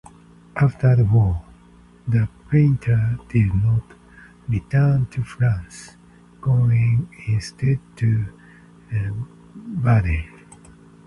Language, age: English, 50-59